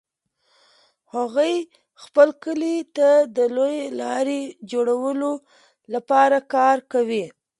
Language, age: Pashto, 19-29